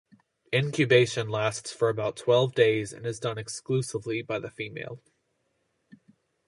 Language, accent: English, United States English